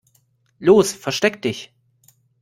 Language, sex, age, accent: German, male, 19-29, Deutschland Deutsch